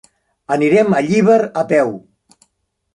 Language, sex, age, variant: Catalan, male, 60-69, Central